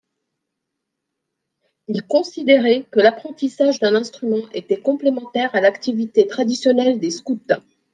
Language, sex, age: French, female, 50-59